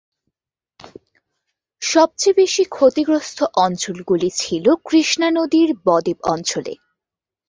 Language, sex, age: Bengali, female, under 19